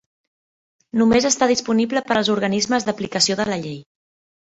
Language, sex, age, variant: Catalan, female, 30-39, Central